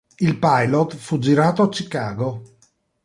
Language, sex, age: Italian, male, 40-49